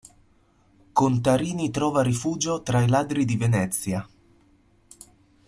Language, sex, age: Italian, male, 19-29